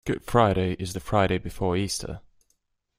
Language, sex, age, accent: English, male, 30-39, United States English